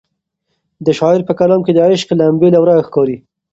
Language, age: Pashto, 19-29